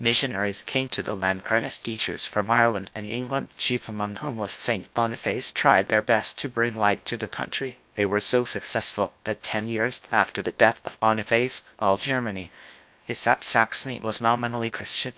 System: TTS, GlowTTS